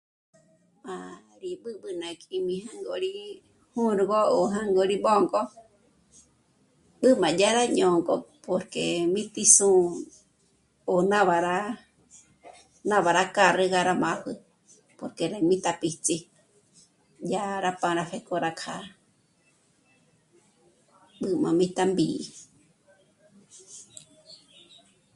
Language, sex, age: Michoacán Mazahua, female, 19-29